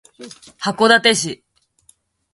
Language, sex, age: Japanese, female, 19-29